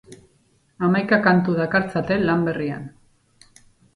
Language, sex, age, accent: Basque, female, 40-49, Erdialdekoa edo Nafarra (Gipuzkoa, Nafarroa)